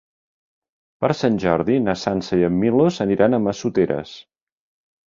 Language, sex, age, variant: Catalan, male, 50-59, Central